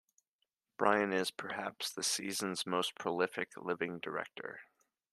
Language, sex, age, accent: English, male, 19-29, United States English